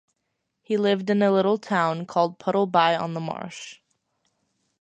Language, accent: English, United States English